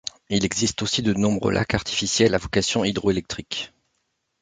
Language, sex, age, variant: French, male, 40-49, Français de métropole